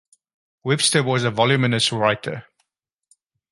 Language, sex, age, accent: English, male, 40-49, Southern African (South Africa, Zimbabwe, Namibia)